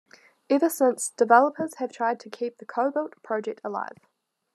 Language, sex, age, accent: English, female, 19-29, New Zealand English